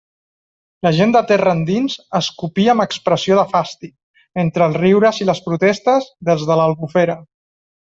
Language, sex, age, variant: Catalan, male, 30-39, Central